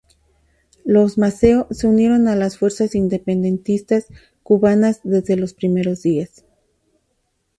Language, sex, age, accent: Spanish, female, 40-49, México